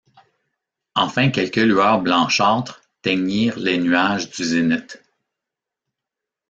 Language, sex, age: French, male, 50-59